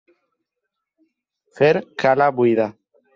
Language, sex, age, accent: Catalan, male, under 19, valencià